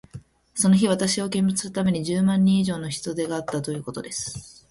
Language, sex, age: Japanese, female, under 19